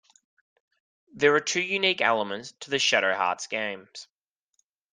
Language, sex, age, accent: English, male, 19-29, Australian English